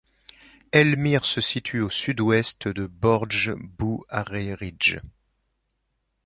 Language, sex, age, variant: French, male, 30-39, Français de métropole